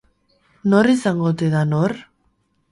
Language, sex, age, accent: Basque, female, 19-29, Erdialdekoa edo Nafarra (Gipuzkoa, Nafarroa)